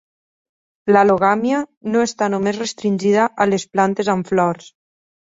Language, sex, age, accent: Catalan, female, 30-39, valencià